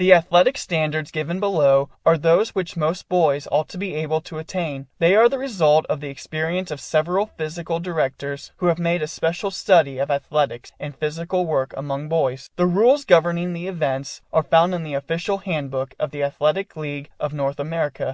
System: none